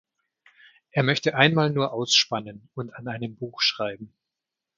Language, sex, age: German, male, 40-49